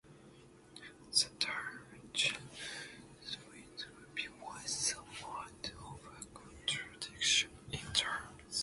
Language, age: English, under 19